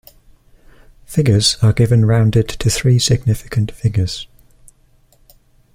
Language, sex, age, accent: English, male, 19-29, England English